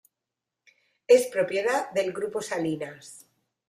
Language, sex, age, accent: Spanish, female, 40-49, España: Sur peninsular (Andalucia, Extremadura, Murcia)